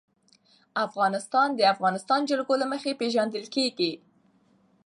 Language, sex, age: Pashto, female, under 19